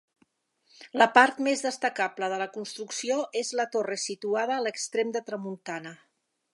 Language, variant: Catalan, Septentrional